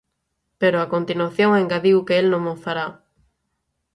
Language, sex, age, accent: Galician, female, 19-29, Central (gheada); Normativo (estándar)